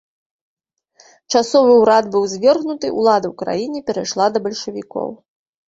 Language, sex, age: Belarusian, female, 30-39